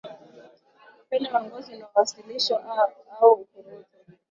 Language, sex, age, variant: Swahili, female, 19-29, Kiswahili cha Bara ya Kenya